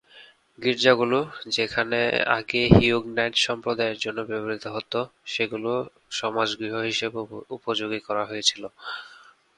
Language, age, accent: Bengali, 19-29, প্রমিত